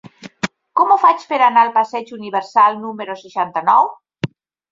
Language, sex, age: Catalan, female, 50-59